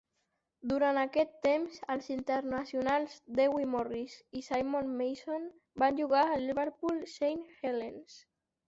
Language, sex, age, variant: Catalan, male, under 19, Central